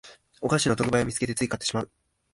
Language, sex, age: Japanese, male, 19-29